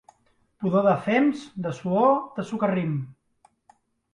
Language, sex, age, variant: Catalan, male, 40-49, Central